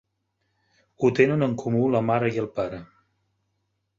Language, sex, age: Catalan, male, 50-59